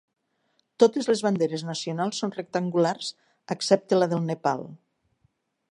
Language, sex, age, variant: Catalan, female, 60-69, Nord-Occidental